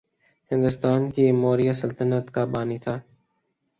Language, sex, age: Urdu, male, 19-29